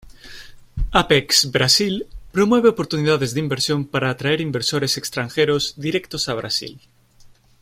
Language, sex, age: Spanish, male, 19-29